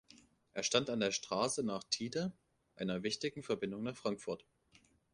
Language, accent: German, Deutschland Deutsch